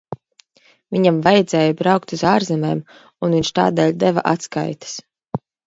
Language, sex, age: Latvian, female, 30-39